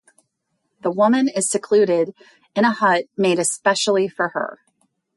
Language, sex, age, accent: English, female, 50-59, United States English